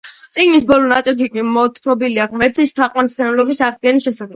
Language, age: Georgian, 30-39